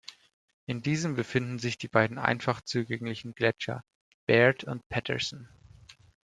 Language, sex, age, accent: German, male, 19-29, Deutschland Deutsch